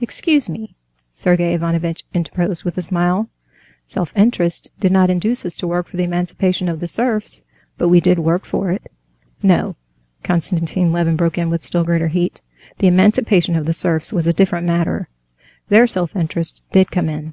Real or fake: real